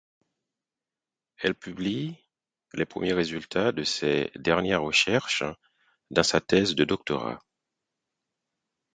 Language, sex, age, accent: French, male, 30-39, Français d’Haïti